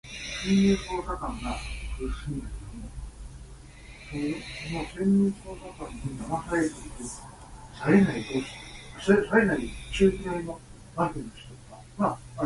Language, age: English, 19-29